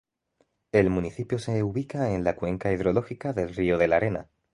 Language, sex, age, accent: Spanish, male, 19-29, España: Centro-Sur peninsular (Madrid, Toledo, Castilla-La Mancha)